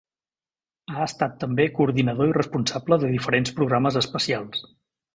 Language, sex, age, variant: Catalan, male, 50-59, Central